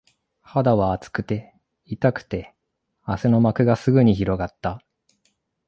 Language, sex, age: Japanese, male, 19-29